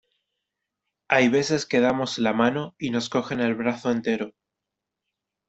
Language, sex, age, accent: Spanish, male, 19-29, Rioplatense: Argentina, Uruguay, este de Bolivia, Paraguay